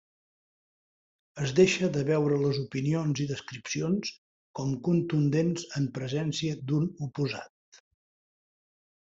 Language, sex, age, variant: Catalan, male, 60-69, Central